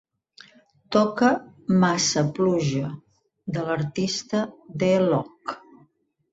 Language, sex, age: Catalan, female, 60-69